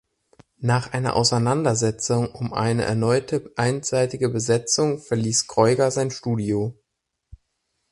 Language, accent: German, Deutschland Deutsch